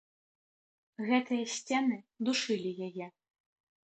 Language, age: Belarusian, 19-29